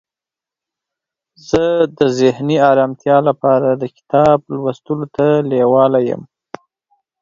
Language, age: Pashto, 30-39